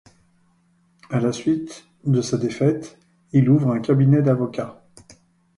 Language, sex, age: French, male, 50-59